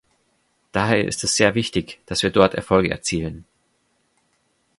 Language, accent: German, Deutschland Deutsch